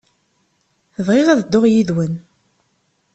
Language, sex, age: Kabyle, female, 30-39